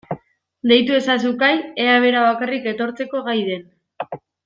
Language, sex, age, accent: Basque, male, under 19, Mendebalekoa (Araba, Bizkaia, Gipuzkoako mendebaleko herri batzuk)